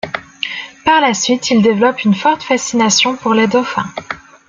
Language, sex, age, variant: French, female, 19-29, Français de métropole